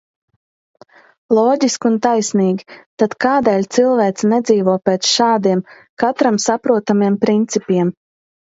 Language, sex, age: Latvian, female, 30-39